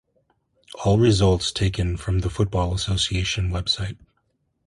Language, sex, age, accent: English, male, 40-49, United States English